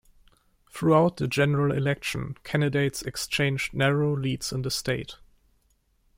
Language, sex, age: English, male, 19-29